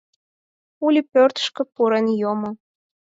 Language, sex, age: Mari, female, under 19